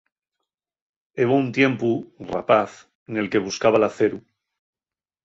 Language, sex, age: Asturian, male, 40-49